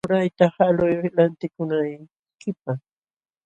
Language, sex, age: Jauja Wanca Quechua, female, 70-79